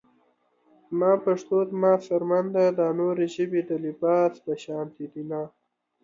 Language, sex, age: Pashto, male, 19-29